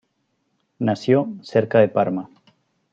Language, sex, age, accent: Spanish, male, 30-39, Andino-Pacífico: Colombia, Perú, Ecuador, oeste de Bolivia y Venezuela andina